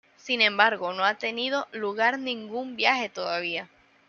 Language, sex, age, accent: Spanish, female, 19-29, Caribe: Cuba, Venezuela, Puerto Rico, República Dominicana, Panamá, Colombia caribeña, México caribeño, Costa del golfo de México